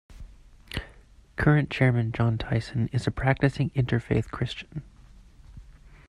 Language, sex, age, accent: English, male, 19-29, Canadian English